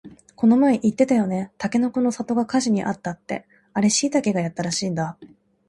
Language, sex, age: Japanese, female, 19-29